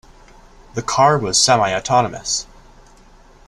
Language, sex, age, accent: English, male, under 19, United States English